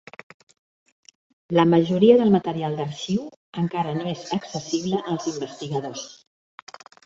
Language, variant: Catalan, Central